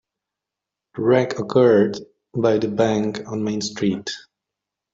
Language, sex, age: English, male, 19-29